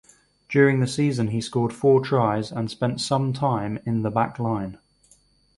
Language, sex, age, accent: English, male, 19-29, England English